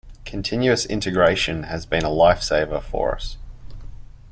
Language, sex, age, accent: English, male, 30-39, Australian English